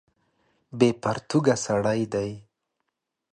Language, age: Pashto, 30-39